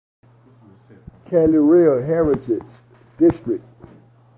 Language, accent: English, United States English